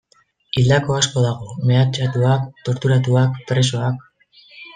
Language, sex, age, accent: Basque, female, 19-29, Mendebalekoa (Araba, Bizkaia, Gipuzkoako mendebaleko herri batzuk)